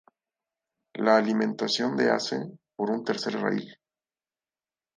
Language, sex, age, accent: Spanish, male, 19-29, México